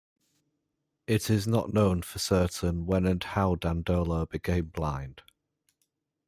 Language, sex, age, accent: English, male, 30-39, England English